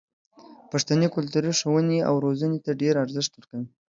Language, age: Pashto, 19-29